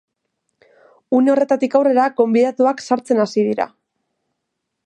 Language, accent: Basque, Mendebalekoa (Araba, Bizkaia, Gipuzkoako mendebaleko herri batzuk)